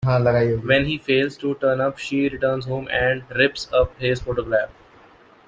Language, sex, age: English, male, 19-29